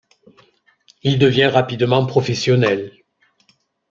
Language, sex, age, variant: French, male, 50-59, Français de métropole